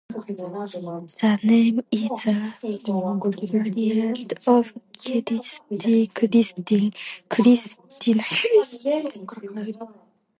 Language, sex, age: English, female, under 19